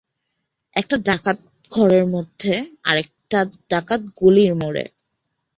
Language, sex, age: Bengali, female, 19-29